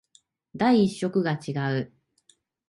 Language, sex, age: Japanese, female, 30-39